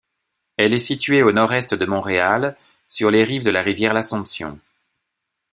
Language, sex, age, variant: French, male, 50-59, Français de métropole